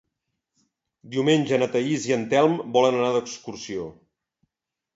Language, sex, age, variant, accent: Catalan, male, 50-59, Central, central